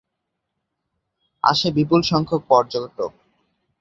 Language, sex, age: Bengali, male, under 19